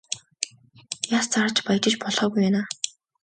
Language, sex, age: Mongolian, female, 19-29